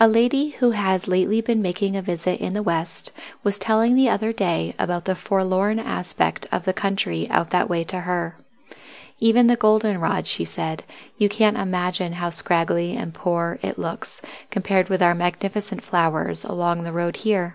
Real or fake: real